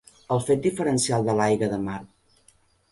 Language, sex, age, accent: Catalan, female, 50-59, nord-oriental